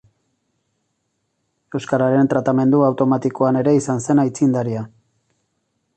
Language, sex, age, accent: Basque, male, 40-49, Erdialdekoa edo Nafarra (Gipuzkoa, Nafarroa)